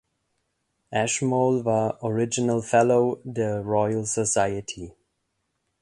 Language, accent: German, Deutschland Deutsch